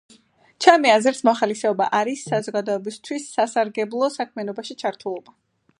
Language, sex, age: Georgian, female, 19-29